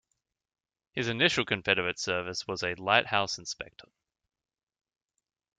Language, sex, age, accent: English, male, 19-29, Australian English